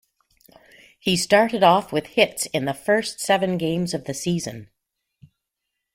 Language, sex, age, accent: English, female, 50-59, Canadian English